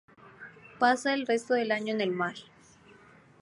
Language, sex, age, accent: Spanish, female, 19-29, México